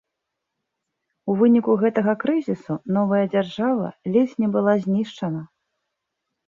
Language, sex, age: Belarusian, female, 30-39